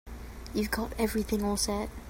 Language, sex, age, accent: English, female, under 19, England English